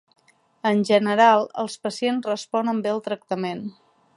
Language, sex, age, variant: Catalan, female, 40-49, Central